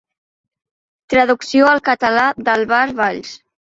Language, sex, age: Catalan, female, under 19